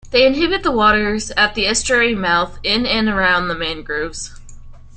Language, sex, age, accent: English, female, 19-29, United States English